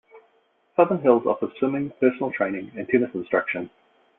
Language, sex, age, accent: English, male, 40-49, New Zealand English